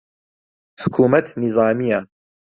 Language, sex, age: Central Kurdish, male, 19-29